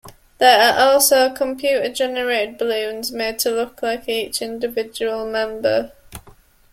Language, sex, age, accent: English, female, 19-29, England English